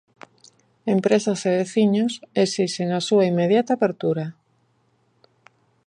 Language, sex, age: Galician, female, 40-49